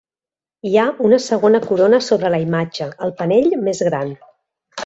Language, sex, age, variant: Catalan, female, under 19, Central